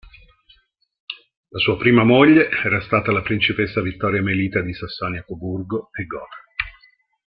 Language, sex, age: Italian, male, 60-69